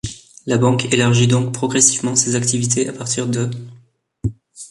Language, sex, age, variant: French, male, 19-29, Français de métropole